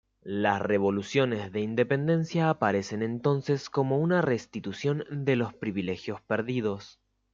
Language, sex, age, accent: Spanish, male, 19-29, Rioplatense: Argentina, Uruguay, este de Bolivia, Paraguay